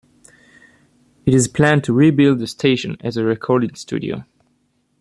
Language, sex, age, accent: English, male, 19-29, United States English